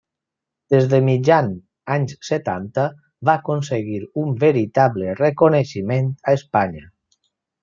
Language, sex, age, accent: Catalan, male, 50-59, valencià